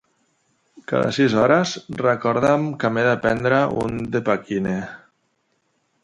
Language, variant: Catalan, Central